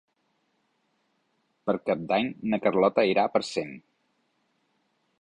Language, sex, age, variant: Catalan, male, 30-39, Central